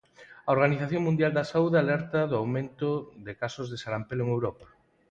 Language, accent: Galician, Normativo (estándar)